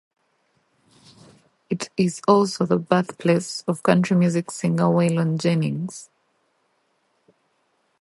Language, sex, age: English, female, 19-29